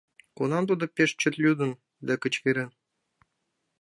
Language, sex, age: Mari, male, 19-29